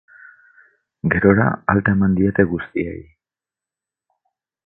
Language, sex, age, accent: Basque, male, 40-49, Mendebalekoa (Araba, Bizkaia, Gipuzkoako mendebaleko herri batzuk)